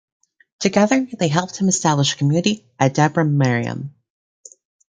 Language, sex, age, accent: English, female, under 19, United States English